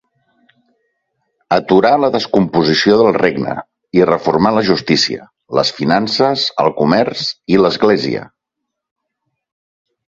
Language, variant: Catalan, Central